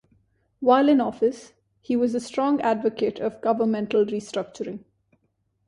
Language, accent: English, India and South Asia (India, Pakistan, Sri Lanka)